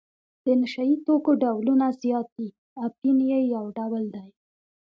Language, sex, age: Pashto, female, 19-29